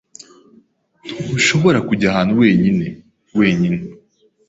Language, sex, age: Kinyarwanda, female, 19-29